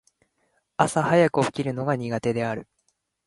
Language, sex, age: Japanese, male, 19-29